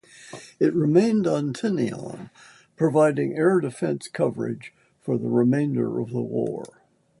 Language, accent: English, United States English